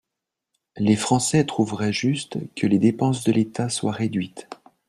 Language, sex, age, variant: French, male, 40-49, Français de métropole